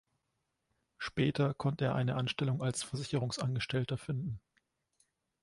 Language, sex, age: German, male, 19-29